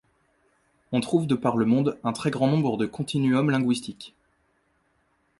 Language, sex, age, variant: French, male, 19-29, Français de métropole